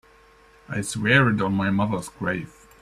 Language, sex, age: English, male, 40-49